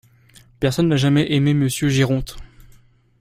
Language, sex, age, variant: French, male, under 19, Français de métropole